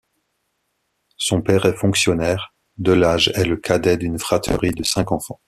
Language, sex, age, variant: French, male, 30-39, Français de métropole